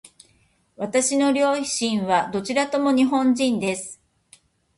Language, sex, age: Japanese, female, 50-59